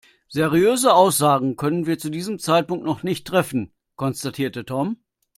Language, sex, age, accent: German, male, 50-59, Deutschland Deutsch